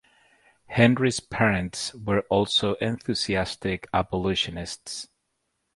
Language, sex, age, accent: English, male, 40-49, United States English